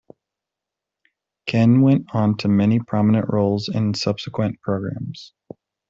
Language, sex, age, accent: English, male, 30-39, United States English